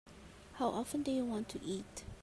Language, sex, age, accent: English, female, 19-29, Filipino